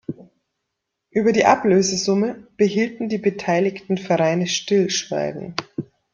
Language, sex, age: German, female, 30-39